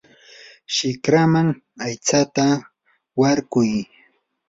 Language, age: Yanahuanca Pasco Quechua, 19-29